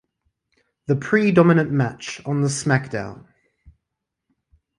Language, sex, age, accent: English, male, 19-29, Australian English